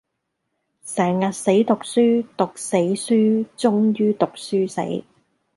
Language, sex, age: Cantonese, female, 40-49